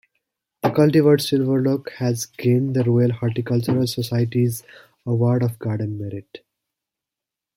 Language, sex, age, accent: English, male, 19-29, United States English